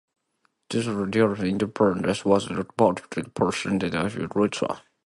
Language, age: English, 19-29